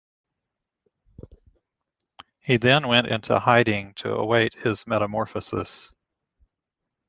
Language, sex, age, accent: English, male, 50-59, United States English